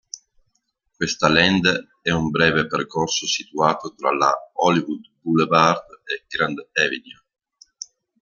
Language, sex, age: Italian, male, 50-59